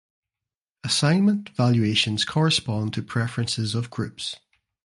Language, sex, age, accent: English, male, 40-49, Northern Irish